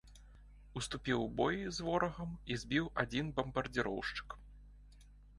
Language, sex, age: Belarusian, male, 19-29